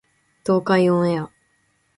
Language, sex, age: Japanese, female, 19-29